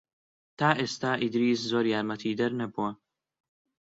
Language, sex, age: Central Kurdish, male, under 19